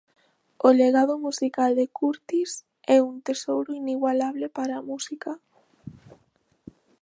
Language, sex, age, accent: Galician, female, 19-29, Atlántico (seseo e gheada)